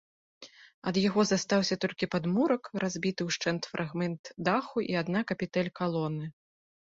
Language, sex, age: Belarusian, female, 30-39